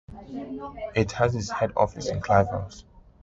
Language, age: English, 19-29